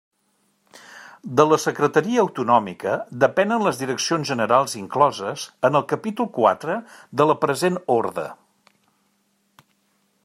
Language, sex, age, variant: Catalan, male, 50-59, Central